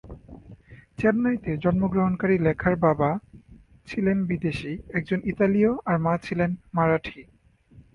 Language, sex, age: Bengali, male, 19-29